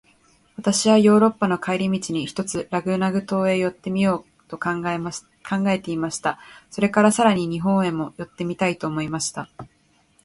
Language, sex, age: Japanese, female, 19-29